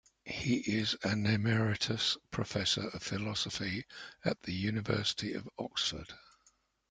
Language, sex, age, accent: English, male, 70-79, England English